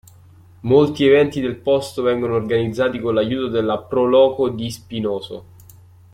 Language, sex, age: Italian, male, 19-29